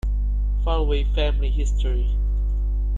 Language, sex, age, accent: English, male, 19-29, United States English